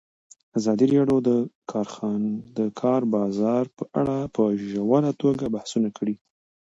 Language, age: Pashto, 19-29